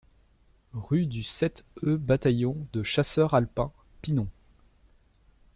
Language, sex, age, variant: French, male, 19-29, Français de métropole